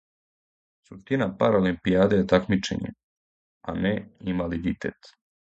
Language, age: Serbian, 19-29